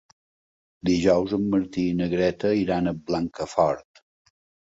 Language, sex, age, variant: Catalan, male, 60-69, Balear